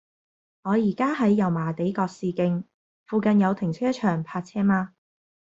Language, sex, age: Cantonese, female, 30-39